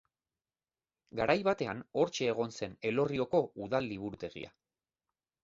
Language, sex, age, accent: Basque, male, 40-49, Mendebalekoa (Araba, Bizkaia, Gipuzkoako mendebaleko herri batzuk)